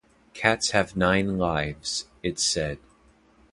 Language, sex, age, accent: English, male, 30-39, United States English